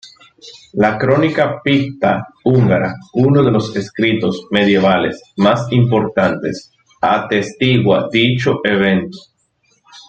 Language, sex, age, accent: Spanish, male, 30-39, Caribe: Cuba, Venezuela, Puerto Rico, República Dominicana, Panamá, Colombia caribeña, México caribeño, Costa del golfo de México